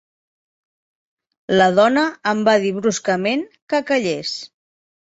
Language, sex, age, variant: Catalan, female, 30-39, Septentrional